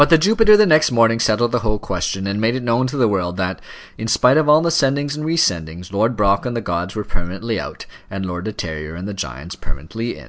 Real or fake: real